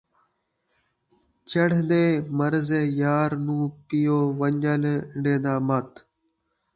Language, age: Saraiki, under 19